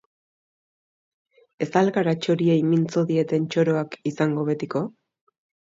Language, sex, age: Basque, female, 30-39